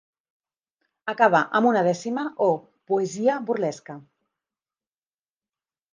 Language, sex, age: Catalan, female, 50-59